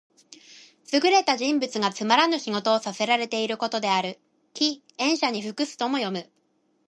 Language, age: Japanese, 19-29